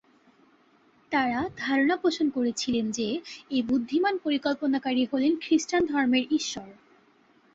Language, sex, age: Bengali, female, 19-29